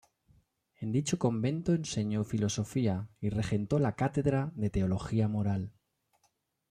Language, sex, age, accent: Spanish, male, 40-49, España: Norte peninsular (Asturias, Castilla y León, Cantabria, País Vasco, Navarra, Aragón, La Rioja, Guadalajara, Cuenca)